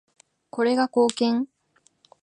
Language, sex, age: Japanese, female, 19-29